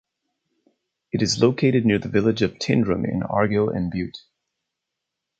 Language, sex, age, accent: English, male, 40-49, United States English